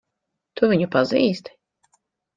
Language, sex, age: Latvian, female, under 19